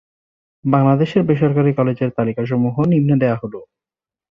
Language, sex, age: Bengali, male, 19-29